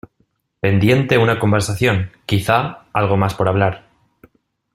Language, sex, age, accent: Spanish, male, 19-29, España: Centro-Sur peninsular (Madrid, Toledo, Castilla-La Mancha)